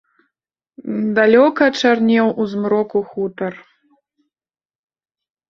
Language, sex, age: Belarusian, female, 30-39